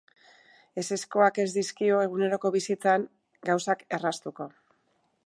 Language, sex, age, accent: Basque, female, 40-49, Mendebalekoa (Araba, Bizkaia, Gipuzkoako mendebaleko herri batzuk)